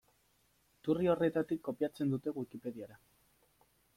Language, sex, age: Basque, male, 19-29